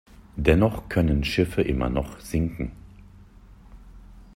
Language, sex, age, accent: German, male, 40-49, Deutschland Deutsch